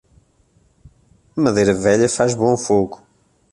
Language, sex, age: Portuguese, male, 19-29